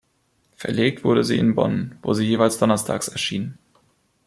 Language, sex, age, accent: German, male, under 19, Deutschland Deutsch